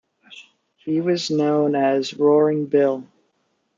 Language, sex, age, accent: English, male, 30-39, United States English